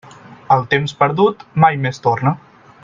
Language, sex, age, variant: Catalan, male, 19-29, Central